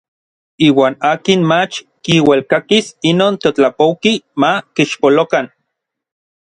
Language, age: Orizaba Nahuatl, 30-39